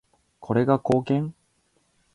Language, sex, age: Japanese, male, 19-29